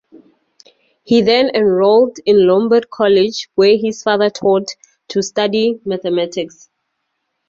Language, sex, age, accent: English, female, 30-39, Southern African (South Africa, Zimbabwe, Namibia)